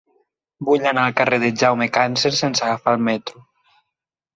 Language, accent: Catalan, Tortosí